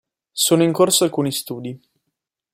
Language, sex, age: Italian, male, 19-29